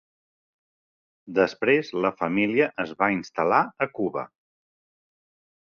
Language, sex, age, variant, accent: Catalan, male, 40-49, Central, central